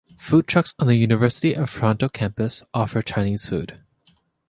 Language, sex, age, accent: English, male, 19-29, Canadian English